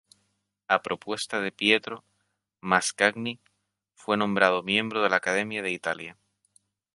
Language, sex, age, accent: Spanish, male, 19-29, España: Islas Canarias